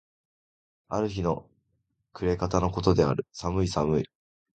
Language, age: Japanese, 19-29